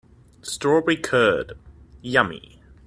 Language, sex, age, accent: English, male, 30-39, Australian English